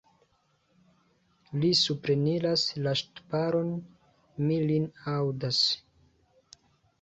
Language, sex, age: Esperanto, male, 19-29